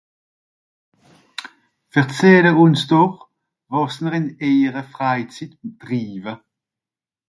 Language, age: Swiss German, 40-49